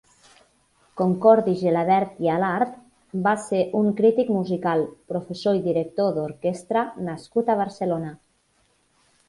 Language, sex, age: Catalan, female, 30-39